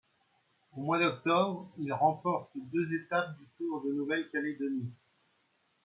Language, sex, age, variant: French, male, 60-69, Français de métropole